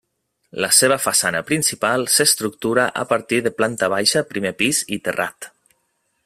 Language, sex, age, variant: Catalan, male, 30-39, Nord-Occidental